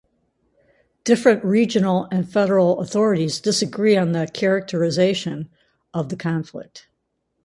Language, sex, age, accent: English, female, 60-69, United States English